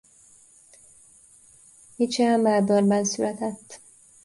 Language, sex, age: Hungarian, female, 19-29